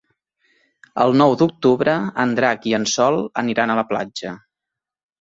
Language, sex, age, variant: Catalan, male, 19-29, Central